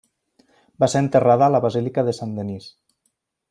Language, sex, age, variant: Catalan, male, 40-49, Septentrional